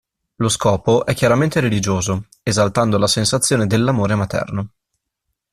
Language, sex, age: Italian, male, 19-29